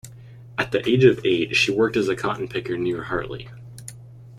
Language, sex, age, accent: English, male, under 19, United States English